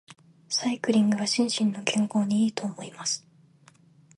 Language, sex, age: Japanese, female, under 19